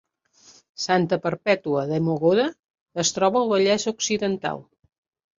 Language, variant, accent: Catalan, Septentrional, Empordanès